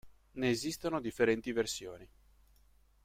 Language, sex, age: Italian, male, 40-49